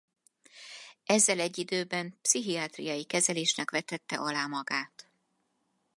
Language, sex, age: Hungarian, female, 50-59